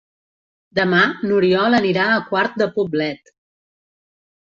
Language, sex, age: Catalan, female, 50-59